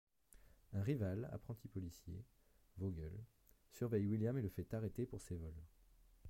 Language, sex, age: French, male, 30-39